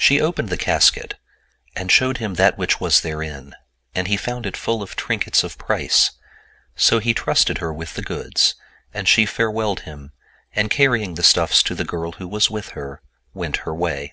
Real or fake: real